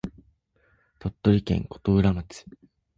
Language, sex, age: Japanese, male, 19-29